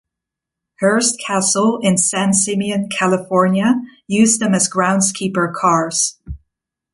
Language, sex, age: English, female, 19-29